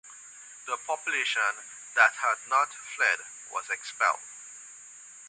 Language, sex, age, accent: English, male, 40-49, West Indies and Bermuda (Bahamas, Bermuda, Jamaica, Trinidad)